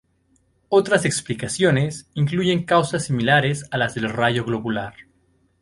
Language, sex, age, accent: Spanish, male, 19-29, México